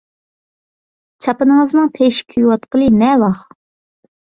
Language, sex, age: Uyghur, female, 30-39